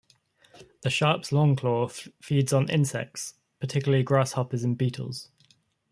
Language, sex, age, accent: English, male, 19-29, England English